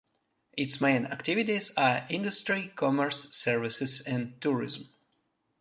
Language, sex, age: English, male, 19-29